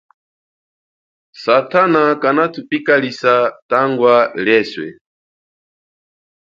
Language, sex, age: Chokwe, male, 40-49